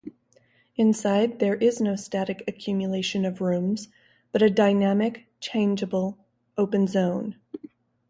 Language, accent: English, United States English